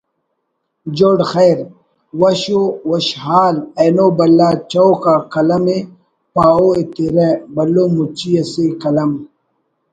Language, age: Brahui, 30-39